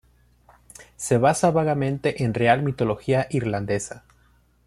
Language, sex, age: Spanish, male, 19-29